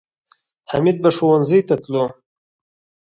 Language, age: Pashto, 19-29